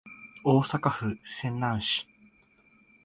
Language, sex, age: Japanese, male, 19-29